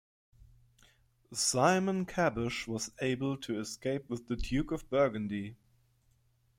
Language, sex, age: English, male, 30-39